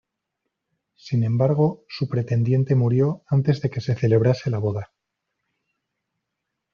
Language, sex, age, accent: Spanish, male, 30-39, España: Norte peninsular (Asturias, Castilla y León, Cantabria, País Vasco, Navarra, Aragón, La Rioja, Guadalajara, Cuenca)